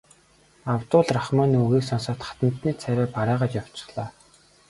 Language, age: Mongolian, 19-29